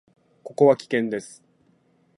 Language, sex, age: Japanese, male, 19-29